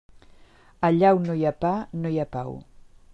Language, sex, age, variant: Catalan, female, 60-69, Nord-Occidental